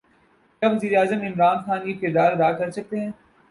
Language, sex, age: Urdu, male, 19-29